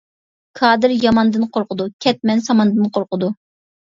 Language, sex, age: Uyghur, female, 19-29